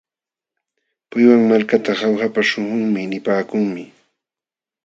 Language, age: Jauja Wanca Quechua, 40-49